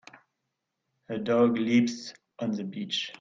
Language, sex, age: English, male, 19-29